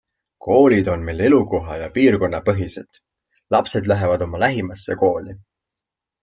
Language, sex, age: Estonian, male, 19-29